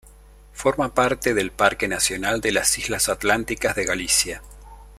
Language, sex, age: Spanish, male, 50-59